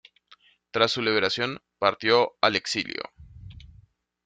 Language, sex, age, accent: Spanish, male, 30-39, Caribe: Cuba, Venezuela, Puerto Rico, República Dominicana, Panamá, Colombia caribeña, México caribeño, Costa del golfo de México